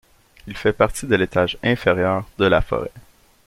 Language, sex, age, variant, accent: French, male, 30-39, Français d'Amérique du Nord, Français du Canada